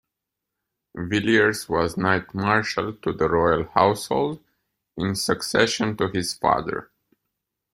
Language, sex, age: English, male, 19-29